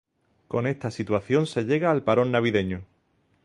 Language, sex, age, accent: Spanish, male, 40-49, España: Sur peninsular (Andalucia, Extremadura, Murcia)